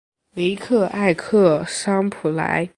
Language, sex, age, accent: Chinese, male, under 19, 出生地：江西省